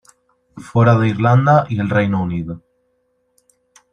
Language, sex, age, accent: Spanish, male, 19-29, España: Centro-Sur peninsular (Madrid, Toledo, Castilla-La Mancha)